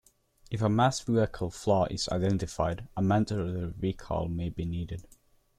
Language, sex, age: English, male, under 19